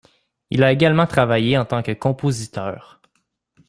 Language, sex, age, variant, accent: French, male, 19-29, Français d'Amérique du Nord, Français du Canada